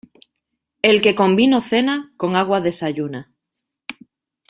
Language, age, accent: Spanish, 30-39, España: Norte peninsular (Asturias, Castilla y León, Cantabria, País Vasco, Navarra, Aragón, La Rioja, Guadalajara, Cuenca)